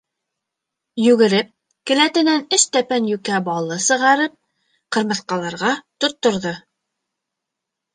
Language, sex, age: Bashkir, female, 19-29